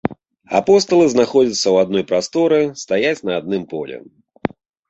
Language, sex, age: Belarusian, male, 30-39